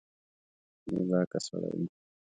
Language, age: Pashto, 19-29